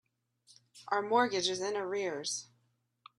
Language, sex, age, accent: English, female, 30-39, United States English